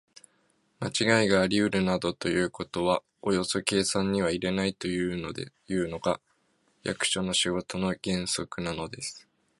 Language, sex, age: Japanese, male, 19-29